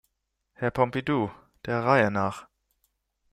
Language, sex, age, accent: German, male, 19-29, Deutschland Deutsch